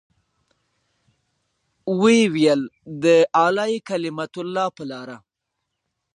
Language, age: Pashto, 19-29